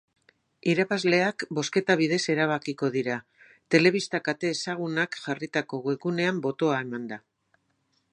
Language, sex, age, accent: Basque, female, 60-69, Mendebalekoa (Araba, Bizkaia, Gipuzkoako mendebaleko herri batzuk)